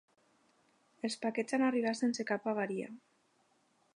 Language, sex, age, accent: Catalan, female, 30-39, valencià